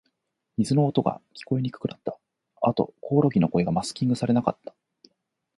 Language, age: Japanese, 40-49